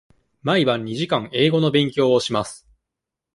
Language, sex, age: Japanese, male, 19-29